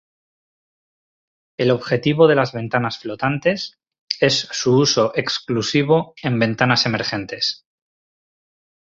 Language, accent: Spanish, España: Norte peninsular (Asturias, Castilla y León, Cantabria, País Vasco, Navarra, Aragón, La Rioja, Guadalajara, Cuenca)